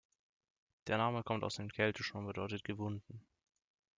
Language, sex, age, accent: German, male, 19-29, Deutschland Deutsch